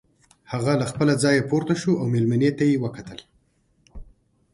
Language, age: Pashto, 30-39